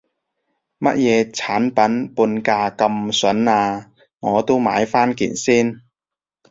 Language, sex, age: Cantonese, male, 30-39